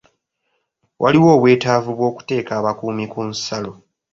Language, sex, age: Ganda, male, 19-29